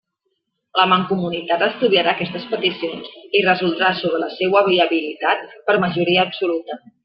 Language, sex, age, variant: Catalan, female, 40-49, Central